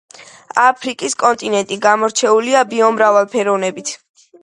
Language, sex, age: Georgian, female, 30-39